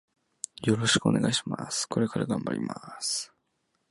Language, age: Japanese, 19-29